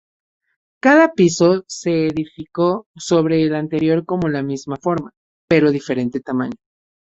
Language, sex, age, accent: Spanish, male, 19-29, México